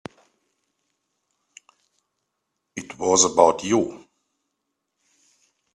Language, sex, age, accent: English, male, 60-69, United States English